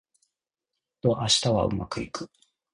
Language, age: Japanese, 30-39